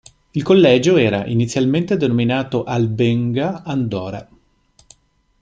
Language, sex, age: Italian, male, 50-59